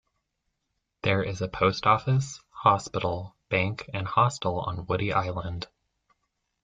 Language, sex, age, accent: English, male, 19-29, United States English